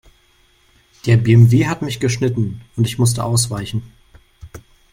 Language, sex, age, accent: German, male, 19-29, Deutschland Deutsch